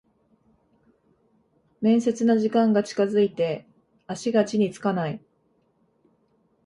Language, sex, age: Japanese, female, 30-39